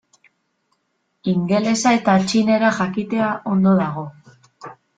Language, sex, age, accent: Basque, female, 19-29, Mendebalekoa (Araba, Bizkaia, Gipuzkoako mendebaleko herri batzuk)